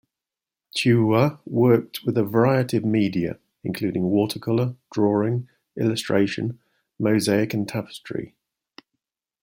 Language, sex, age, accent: English, male, 50-59, England English